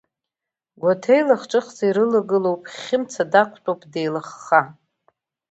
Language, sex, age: Abkhazian, female, 50-59